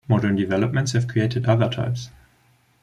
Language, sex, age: English, male, 19-29